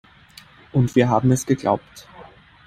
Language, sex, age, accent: German, male, 30-39, Österreichisches Deutsch